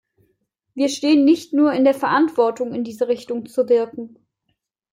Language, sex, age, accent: German, female, 19-29, Deutschland Deutsch